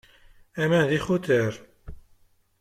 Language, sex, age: Kabyle, male, 30-39